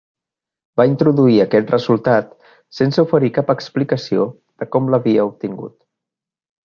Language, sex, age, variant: Catalan, male, 40-49, Central